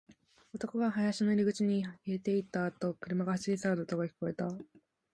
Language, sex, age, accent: Japanese, female, 19-29, 標準語